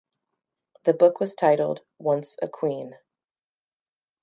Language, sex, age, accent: English, female, 30-39, United States English